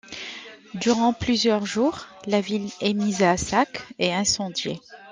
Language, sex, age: French, male, 40-49